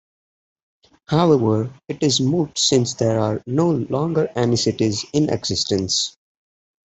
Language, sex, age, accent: English, male, under 19, India and South Asia (India, Pakistan, Sri Lanka)